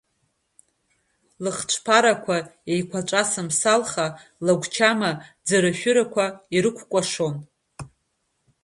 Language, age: Abkhazian, under 19